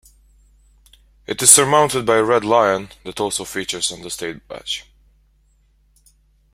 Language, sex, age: English, male, 19-29